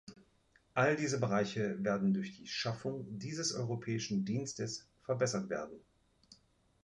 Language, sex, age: German, male, 50-59